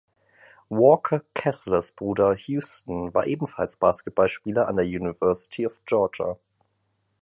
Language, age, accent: German, 19-29, Deutschland Deutsch